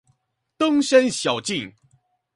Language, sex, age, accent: Chinese, male, 19-29, 出生地：臺北市